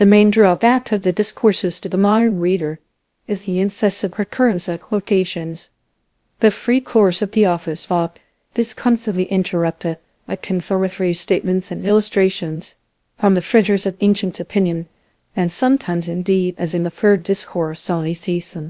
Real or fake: fake